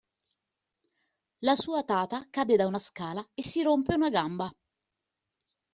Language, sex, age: Italian, female, 40-49